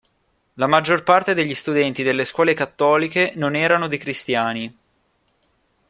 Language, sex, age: Italian, male, 19-29